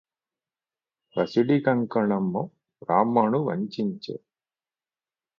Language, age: Telugu, 50-59